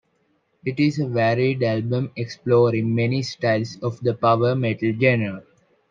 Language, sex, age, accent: English, male, 19-29, India and South Asia (India, Pakistan, Sri Lanka)